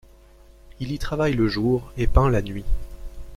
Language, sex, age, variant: French, male, 19-29, Français de métropole